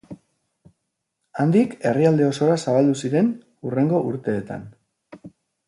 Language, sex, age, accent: Basque, male, 40-49, Mendebalekoa (Araba, Bizkaia, Gipuzkoako mendebaleko herri batzuk)